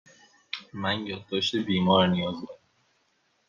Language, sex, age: Persian, male, 19-29